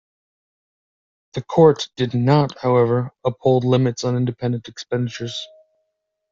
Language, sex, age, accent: English, male, 19-29, United States English